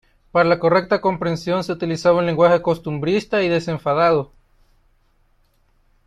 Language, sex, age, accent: Spanish, male, 19-29, América central